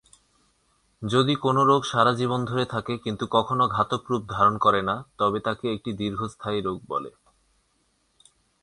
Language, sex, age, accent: Bengali, male, 19-29, Bangladeshi